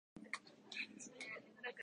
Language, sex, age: Japanese, female, 19-29